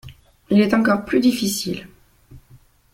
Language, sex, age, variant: French, female, 19-29, Français de métropole